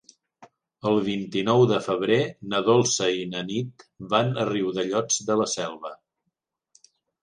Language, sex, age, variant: Catalan, male, 60-69, Central